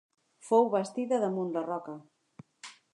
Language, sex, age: Catalan, female, 40-49